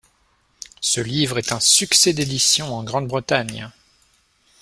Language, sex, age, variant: French, male, 30-39, Français de métropole